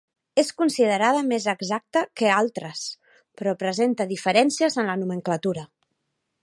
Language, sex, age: Catalan, female, 30-39